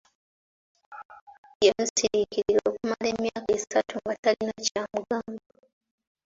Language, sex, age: Ganda, female, 19-29